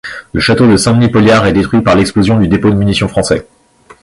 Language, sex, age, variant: French, male, 30-39, Français de métropole